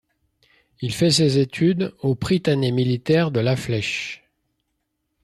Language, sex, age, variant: French, male, 50-59, Français de métropole